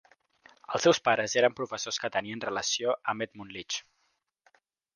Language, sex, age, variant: Catalan, male, under 19, Central